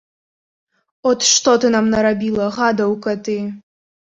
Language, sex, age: Belarusian, female, 19-29